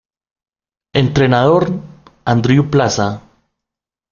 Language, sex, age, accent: Spanish, male, 19-29, Caribe: Cuba, Venezuela, Puerto Rico, República Dominicana, Panamá, Colombia caribeña, México caribeño, Costa del golfo de México